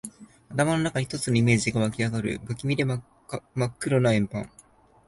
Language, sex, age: Japanese, male, 19-29